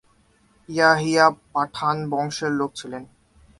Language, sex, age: Bengali, male, 19-29